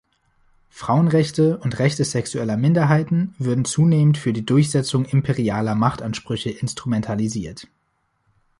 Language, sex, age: German, male, 19-29